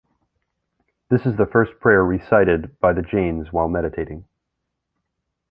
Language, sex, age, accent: English, male, 30-39, United States English